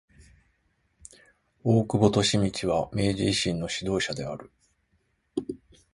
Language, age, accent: Japanese, 30-39, 関西